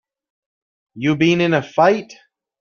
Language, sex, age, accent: English, male, 40-49, Canadian English